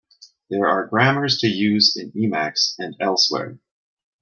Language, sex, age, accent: English, male, 30-39, Canadian English